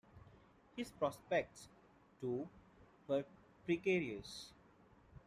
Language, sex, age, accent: English, male, 19-29, India and South Asia (India, Pakistan, Sri Lanka)